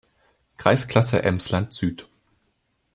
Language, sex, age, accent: German, male, 19-29, Deutschland Deutsch